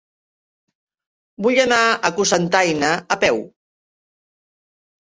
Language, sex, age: Catalan, female, 60-69